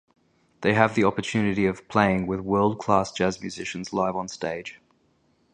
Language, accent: English, Australian English